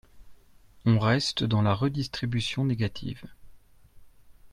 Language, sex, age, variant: French, male, 40-49, Français de métropole